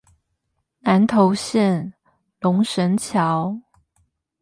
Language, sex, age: Chinese, female, 30-39